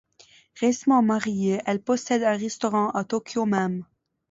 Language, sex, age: French, female, under 19